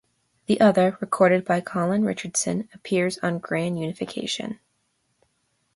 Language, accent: English, United States English